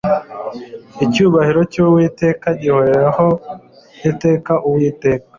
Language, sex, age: Kinyarwanda, male, 19-29